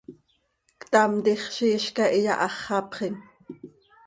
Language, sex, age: Seri, female, 40-49